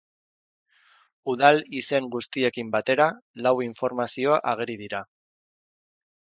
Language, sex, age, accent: Basque, male, 30-39, Erdialdekoa edo Nafarra (Gipuzkoa, Nafarroa)